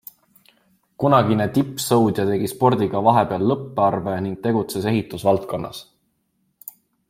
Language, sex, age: Estonian, male, 19-29